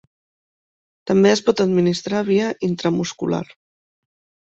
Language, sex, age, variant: Catalan, female, 30-39, Central